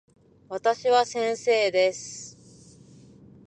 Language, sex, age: Japanese, female, 19-29